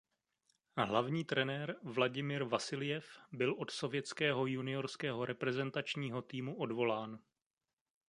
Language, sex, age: Czech, male, 30-39